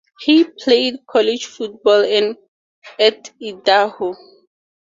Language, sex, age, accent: English, female, 19-29, Southern African (South Africa, Zimbabwe, Namibia)